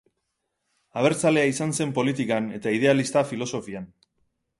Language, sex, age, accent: Basque, male, 30-39, Erdialdekoa edo Nafarra (Gipuzkoa, Nafarroa)